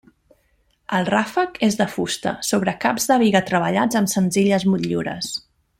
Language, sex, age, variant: Catalan, female, 30-39, Central